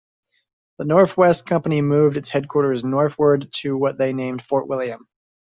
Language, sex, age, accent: English, male, 30-39, United States English